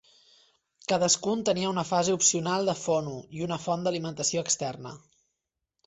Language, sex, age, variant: Catalan, male, 19-29, Central